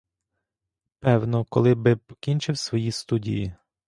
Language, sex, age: Ukrainian, male, 19-29